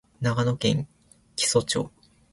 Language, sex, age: Japanese, male, under 19